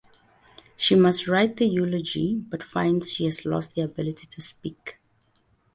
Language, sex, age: English, female, 30-39